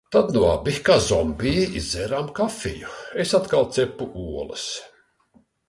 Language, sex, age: Latvian, male, 60-69